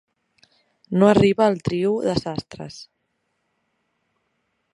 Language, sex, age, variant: Catalan, female, 19-29, Central